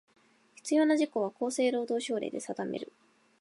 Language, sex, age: Japanese, female, 19-29